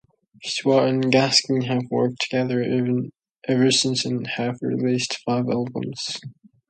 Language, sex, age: English, male, under 19